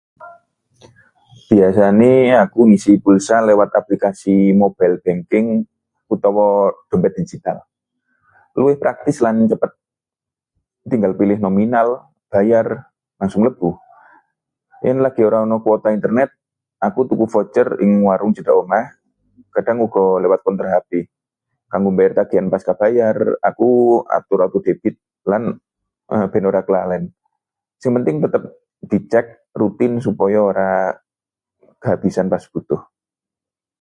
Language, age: Javanese, 30-39